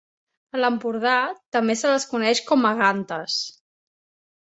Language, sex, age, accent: Catalan, female, 30-39, Barcelona